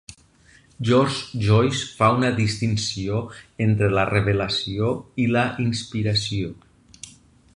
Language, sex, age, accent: Catalan, male, 40-49, valencià